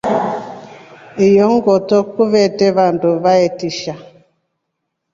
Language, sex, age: Rombo, female, 40-49